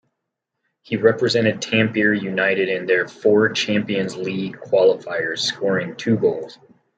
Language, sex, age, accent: English, male, 30-39, United States English